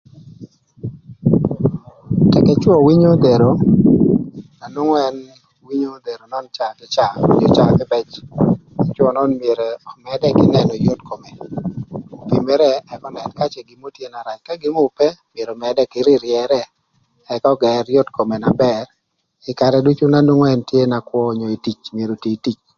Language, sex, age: Thur, male, 40-49